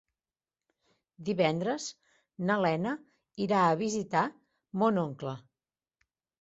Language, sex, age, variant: Catalan, female, 30-39, Central